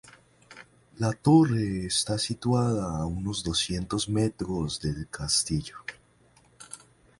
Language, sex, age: Spanish, male, under 19